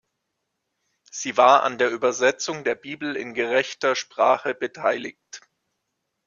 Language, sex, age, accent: German, male, 40-49, Deutschland Deutsch